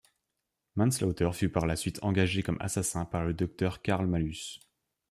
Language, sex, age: French, male, under 19